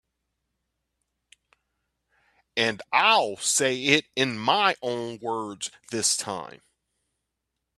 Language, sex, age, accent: English, male, 40-49, United States English